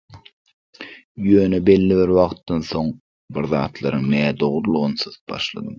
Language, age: Turkmen, 19-29